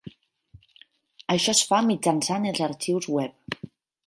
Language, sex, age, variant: Catalan, female, 40-49, Nord-Occidental